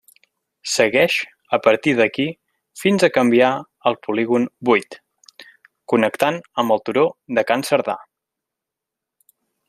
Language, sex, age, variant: Catalan, male, 30-39, Nord-Occidental